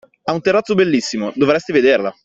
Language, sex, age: Italian, male, 19-29